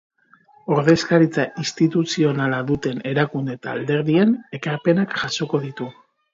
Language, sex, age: Basque, male, 30-39